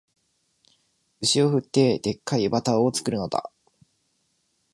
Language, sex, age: Japanese, male, 19-29